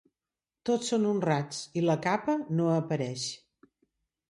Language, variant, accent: Catalan, Central, central